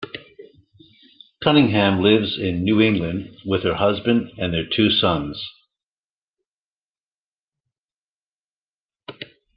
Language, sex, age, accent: English, male, 60-69, Canadian English